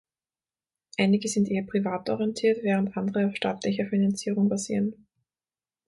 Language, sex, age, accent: German, female, 19-29, Österreichisches Deutsch